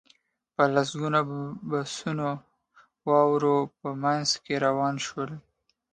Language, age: Pashto, 19-29